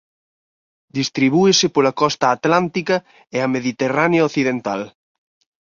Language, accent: Galician, Normativo (estándar)